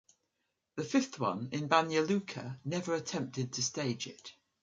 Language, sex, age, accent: English, female, 60-69, England English